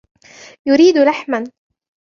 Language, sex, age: Arabic, female, 19-29